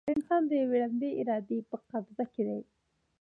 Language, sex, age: Pashto, female, under 19